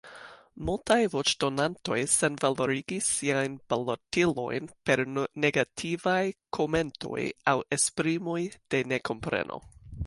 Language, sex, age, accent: Esperanto, female, 30-39, Internacia